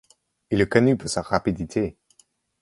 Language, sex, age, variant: French, male, 19-29, Français de métropole